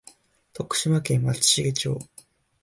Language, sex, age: Japanese, male, 19-29